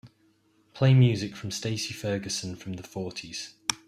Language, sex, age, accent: English, male, 30-39, England English